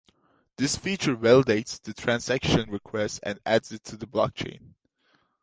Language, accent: English, Turkish